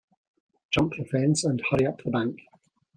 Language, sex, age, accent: English, male, 50-59, Scottish English